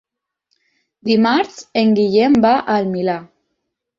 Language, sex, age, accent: Catalan, female, 19-29, valencià